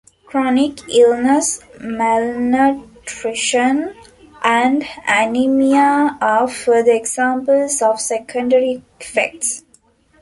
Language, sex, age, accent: English, female, 19-29, India and South Asia (India, Pakistan, Sri Lanka)